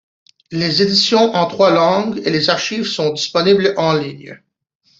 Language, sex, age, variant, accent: French, male, 40-49, Français d'Amérique du Nord, Français du Canada